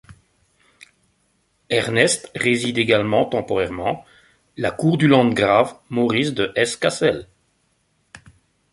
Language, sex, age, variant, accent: French, male, 50-59, Français d'Europe, Français de Belgique